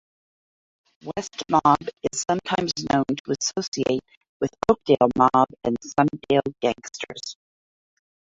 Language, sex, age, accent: English, female, 50-59, United States English